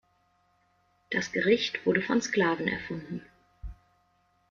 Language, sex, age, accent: German, female, 19-29, Deutschland Deutsch